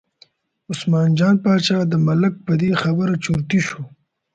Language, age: Pashto, 19-29